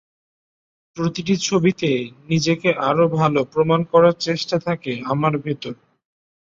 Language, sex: Bengali, male